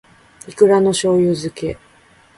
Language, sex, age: Japanese, female, 19-29